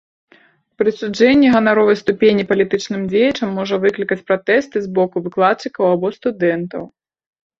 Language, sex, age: Belarusian, female, 30-39